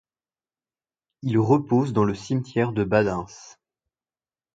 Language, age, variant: French, 19-29, Français de métropole